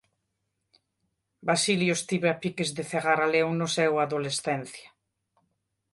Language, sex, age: Galician, female, 50-59